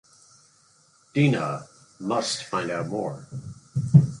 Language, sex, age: English, male, 50-59